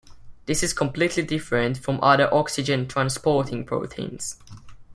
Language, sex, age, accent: English, male, under 19, England English